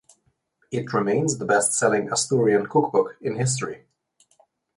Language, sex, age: English, male, 19-29